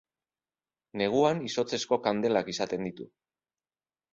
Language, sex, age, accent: Basque, male, 30-39, Mendebalekoa (Araba, Bizkaia, Gipuzkoako mendebaleko herri batzuk)